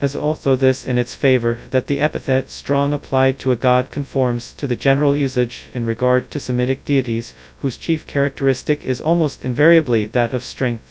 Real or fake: fake